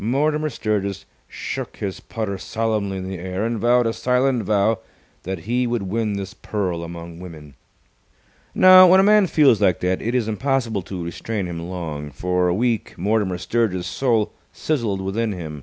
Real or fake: real